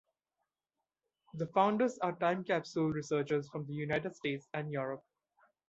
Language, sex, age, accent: English, male, 19-29, India and South Asia (India, Pakistan, Sri Lanka)